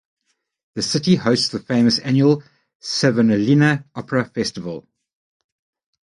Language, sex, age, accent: English, male, 40-49, Southern African (South Africa, Zimbabwe, Namibia)